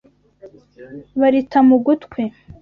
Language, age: Kinyarwanda, 19-29